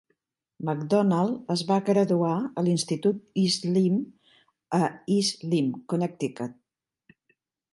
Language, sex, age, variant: Catalan, female, 60-69, Central